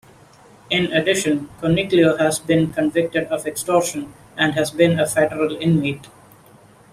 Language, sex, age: English, male, 19-29